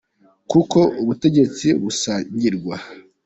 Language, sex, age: Kinyarwanda, male, 19-29